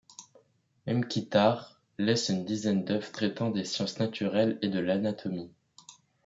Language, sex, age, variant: French, male, under 19, Français de métropole